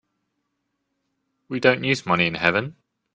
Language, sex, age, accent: English, male, 30-39, England English